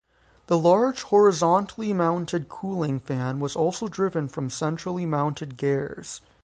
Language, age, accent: English, 19-29, United States English